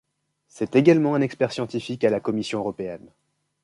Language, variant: French, Français de métropole